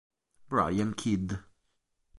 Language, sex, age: Italian, male, 30-39